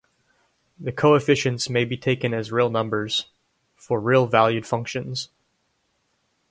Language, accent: English, Canadian English